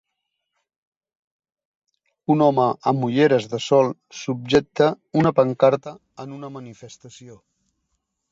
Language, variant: Catalan, Central